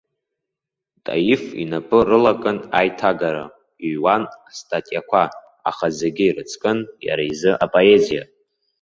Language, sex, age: Abkhazian, male, under 19